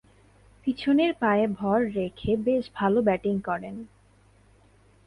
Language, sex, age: Bengali, female, 19-29